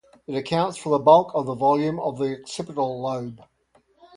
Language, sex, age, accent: English, male, 60-69, Australian English